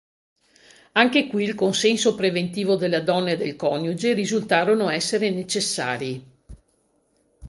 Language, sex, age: Italian, female, 60-69